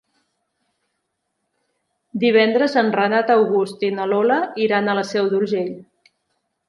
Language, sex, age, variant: Catalan, female, 40-49, Central